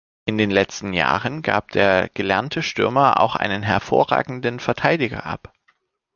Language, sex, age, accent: German, male, 30-39, Deutschland Deutsch